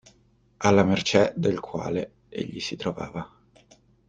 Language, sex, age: Italian, male, 19-29